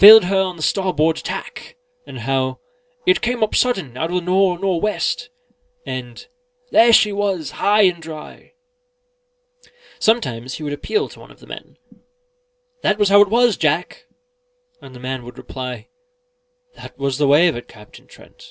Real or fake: real